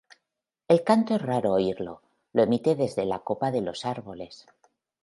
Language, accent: Spanish, España: Centro-Sur peninsular (Madrid, Toledo, Castilla-La Mancha)